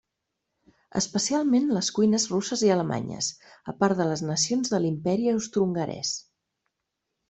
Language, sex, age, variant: Catalan, female, 40-49, Central